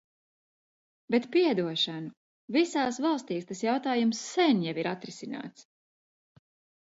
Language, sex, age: Latvian, female, 40-49